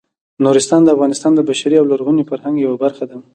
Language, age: Pashto, 19-29